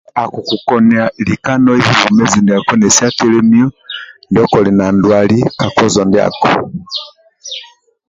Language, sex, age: Amba (Uganda), male, 40-49